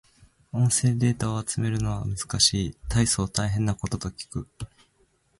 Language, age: Japanese, 19-29